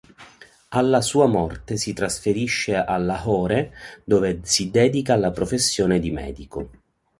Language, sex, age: Italian, male, 40-49